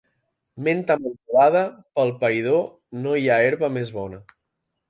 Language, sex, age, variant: Catalan, male, 19-29, Central